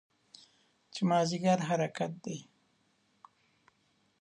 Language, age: Pashto, 40-49